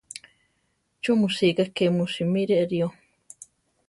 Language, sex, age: Central Tarahumara, female, 30-39